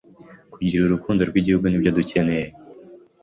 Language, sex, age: Kinyarwanda, male, 19-29